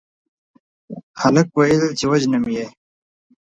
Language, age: Pashto, 19-29